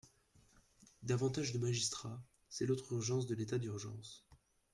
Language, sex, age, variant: French, male, under 19, Français de métropole